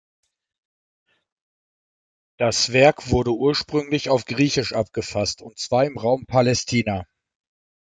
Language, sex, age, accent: German, male, 30-39, Deutschland Deutsch